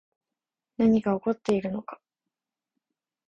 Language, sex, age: Japanese, female, 19-29